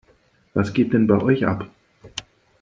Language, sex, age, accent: German, male, 40-49, Deutschland Deutsch